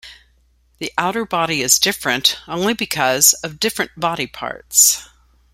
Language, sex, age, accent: English, female, 50-59, United States English